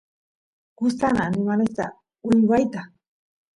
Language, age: Santiago del Estero Quichua, 30-39